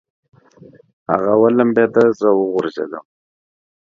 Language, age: Pashto, 19-29